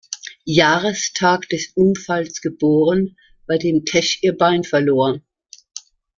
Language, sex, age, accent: German, female, 60-69, Deutschland Deutsch